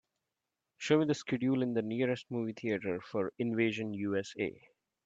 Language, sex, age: English, male, 40-49